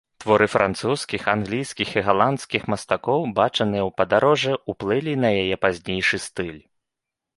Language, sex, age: Belarusian, male, 30-39